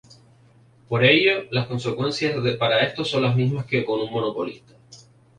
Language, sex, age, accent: Spanish, male, 19-29, España: Islas Canarias